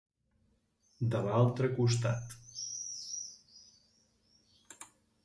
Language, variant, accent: Catalan, Central, central